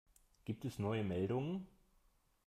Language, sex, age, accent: German, male, 19-29, Deutschland Deutsch